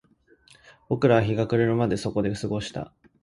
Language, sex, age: Japanese, male, 19-29